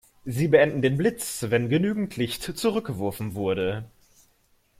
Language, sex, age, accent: German, male, 19-29, Deutschland Deutsch